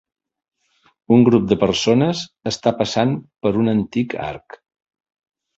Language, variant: Catalan, Central